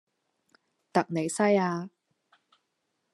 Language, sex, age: Cantonese, female, 30-39